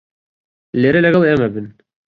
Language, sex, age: Central Kurdish, male, 30-39